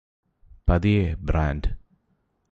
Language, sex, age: Malayalam, male, 40-49